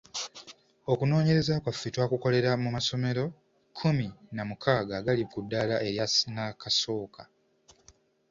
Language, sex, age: Ganda, male, 19-29